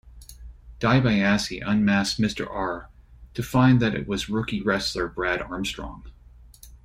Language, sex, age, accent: English, male, 40-49, United States English